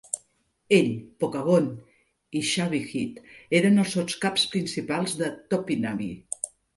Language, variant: Catalan, Central